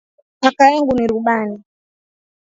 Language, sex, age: Swahili, female, 19-29